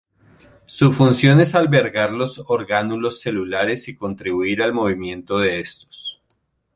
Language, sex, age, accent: Spanish, male, 40-49, Andino-Pacífico: Colombia, Perú, Ecuador, oeste de Bolivia y Venezuela andina